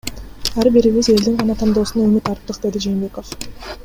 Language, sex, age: Kyrgyz, female, 19-29